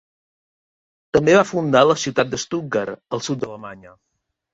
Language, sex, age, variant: Catalan, male, 30-39, Balear